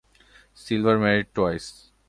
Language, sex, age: English, male, 19-29